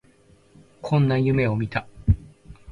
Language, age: Japanese, 19-29